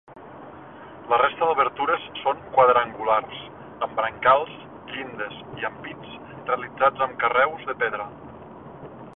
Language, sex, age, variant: Catalan, male, 30-39, Septentrional